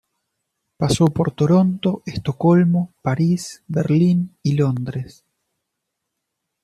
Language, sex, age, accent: Spanish, male, 30-39, Rioplatense: Argentina, Uruguay, este de Bolivia, Paraguay